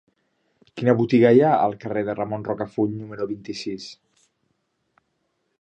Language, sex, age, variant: Catalan, male, 19-29, Nord-Occidental